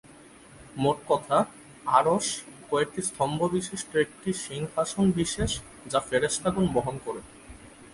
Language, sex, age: Bengali, male, 19-29